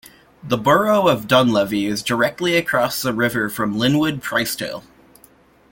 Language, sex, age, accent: English, male, under 19, Canadian English